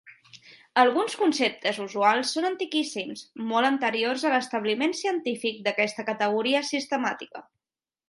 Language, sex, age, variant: Catalan, female, 19-29, Central